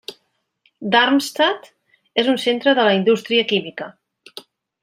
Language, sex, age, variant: Catalan, female, 50-59, Central